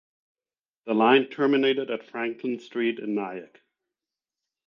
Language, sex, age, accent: English, male, 40-49, German